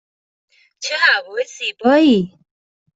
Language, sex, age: Persian, female, 30-39